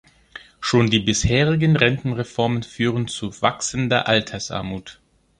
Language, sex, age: German, male, 30-39